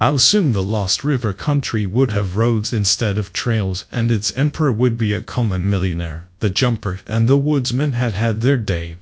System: TTS, GradTTS